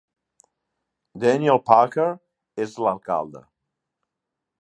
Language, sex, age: Catalan, male, 40-49